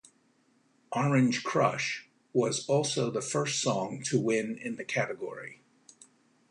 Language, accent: English, United States English